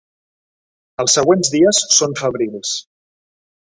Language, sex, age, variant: Catalan, male, 40-49, Central